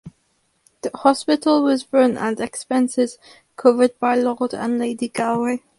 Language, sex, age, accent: English, female, under 19, England English